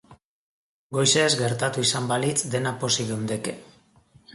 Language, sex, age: Basque, male, 50-59